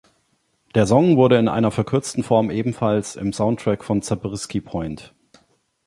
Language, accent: German, Deutschland Deutsch